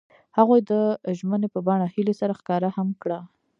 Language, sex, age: Pashto, female, 19-29